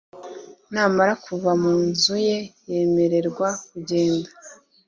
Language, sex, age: Kinyarwanda, female, 19-29